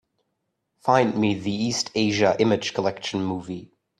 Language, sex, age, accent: English, male, 19-29, United States English